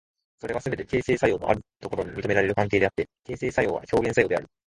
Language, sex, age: Japanese, male, 19-29